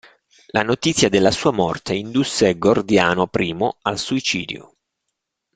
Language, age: Italian, 40-49